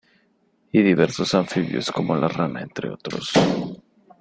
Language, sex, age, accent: Spanish, male, 19-29, América central